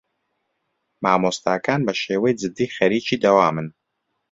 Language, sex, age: Central Kurdish, male, 19-29